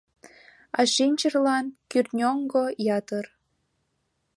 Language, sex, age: Mari, female, under 19